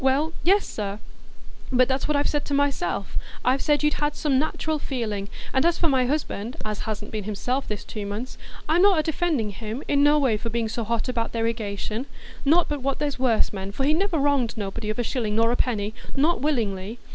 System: none